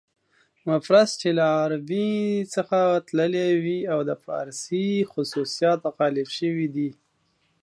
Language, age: Pashto, 19-29